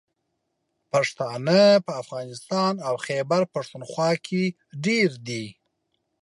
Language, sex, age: Pashto, male, 30-39